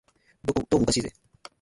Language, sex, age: Japanese, male, 19-29